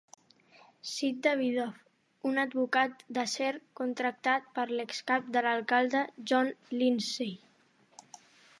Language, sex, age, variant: Catalan, female, under 19, Central